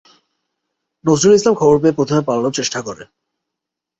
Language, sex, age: Bengali, male, 19-29